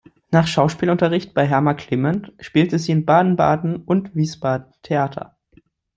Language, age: German, 19-29